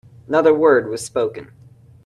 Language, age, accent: English, 19-29, United States English